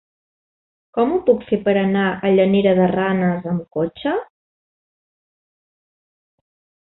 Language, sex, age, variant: Catalan, female, 40-49, Central